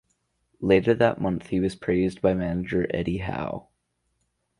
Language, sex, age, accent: English, male, under 19, Canadian English